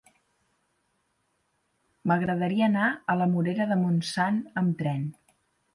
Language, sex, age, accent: Catalan, female, 30-39, gironí